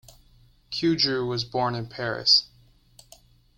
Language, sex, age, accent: English, male, 19-29, United States English